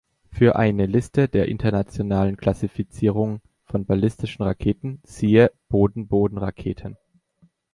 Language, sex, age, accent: German, male, 19-29, Deutschland Deutsch